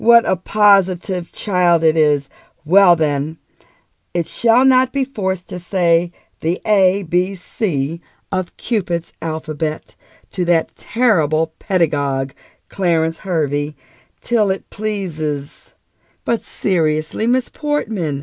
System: none